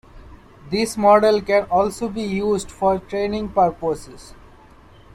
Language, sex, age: English, male, 19-29